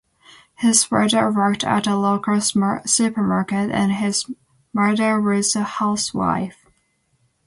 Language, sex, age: English, female, 19-29